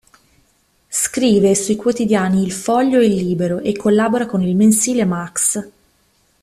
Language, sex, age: Italian, female, 19-29